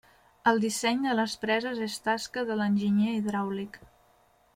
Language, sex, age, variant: Catalan, female, 19-29, Central